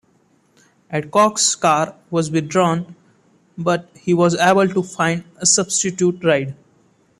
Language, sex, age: English, male, 19-29